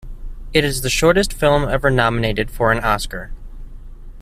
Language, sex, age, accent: English, male, 19-29, United States English